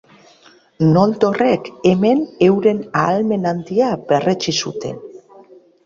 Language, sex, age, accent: Basque, female, 40-49, Mendebalekoa (Araba, Bizkaia, Gipuzkoako mendebaleko herri batzuk)